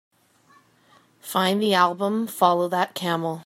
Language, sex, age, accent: English, female, 30-39, Canadian English